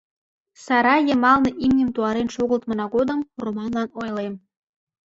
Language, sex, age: Mari, female, under 19